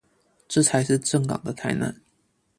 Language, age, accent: Chinese, 19-29, 出生地：彰化縣